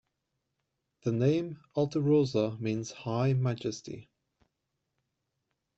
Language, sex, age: English, male, 30-39